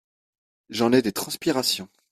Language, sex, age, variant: French, male, 30-39, Français de métropole